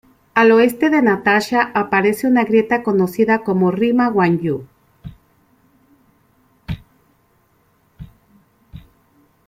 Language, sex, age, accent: Spanish, female, 50-59, México